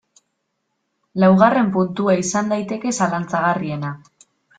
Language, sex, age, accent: Basque, female, 19-29, Mendebalekoa (Araba, Bizkaia, Gipuzkoako mendebaleko herri batzuk)